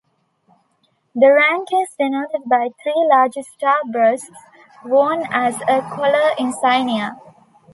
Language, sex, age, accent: English, female, 19-29, India and South Asia (India, Pakistan, Sri Lanka)